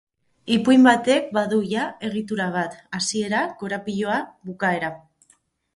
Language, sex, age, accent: Basque, female, 30-39, Mendebalekoa (Araba, Bizkaia, Gipuzkoako mendebaleko herri batzuk)